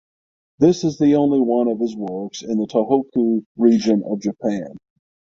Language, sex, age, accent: English, male, 50-59, United States English; southern United States